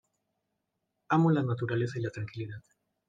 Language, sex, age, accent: Spanish, male, 19-29, México